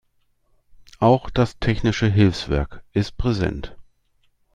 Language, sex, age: German, male, 50-59